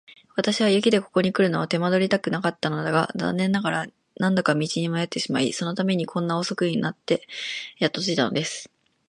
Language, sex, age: Japanese, female, 19-29